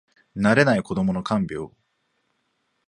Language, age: Japanese, 19-29